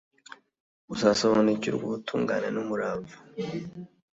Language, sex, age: Kinyarwanda, male, 19-29